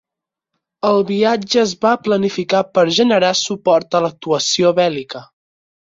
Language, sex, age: Catalan, male, 19-29